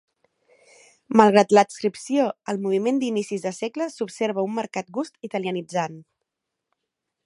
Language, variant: Catalan, Central